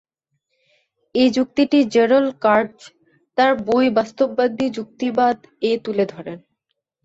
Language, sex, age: Bengali, female, 19-29